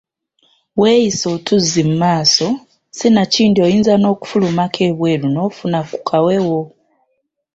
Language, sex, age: Ganda, female, 19-29